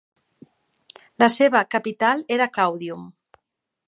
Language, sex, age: Catalan, female, 50-59